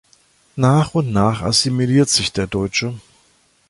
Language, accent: German, Deutschland Deutsch